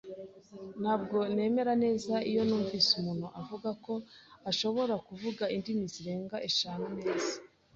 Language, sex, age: Kinyarwanda, female, 19-29